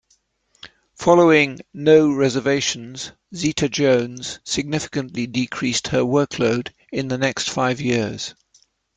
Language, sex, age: English, male, 70-79